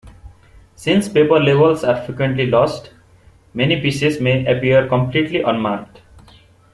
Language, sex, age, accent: English, male, 19-29, India and South Asia (India, Pakistan, Sri Lanka)